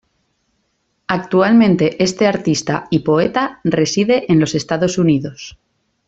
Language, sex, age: Spanish, female, 30-39